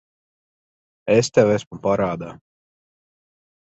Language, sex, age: Latvian, male, 19-29